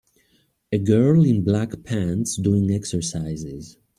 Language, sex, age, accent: English, male, 40-49, United States English